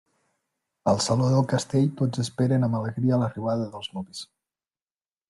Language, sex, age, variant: Catalan, male, 19-29, Nord-Occidental